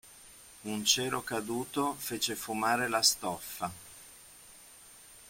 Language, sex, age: Italian, male, 50-59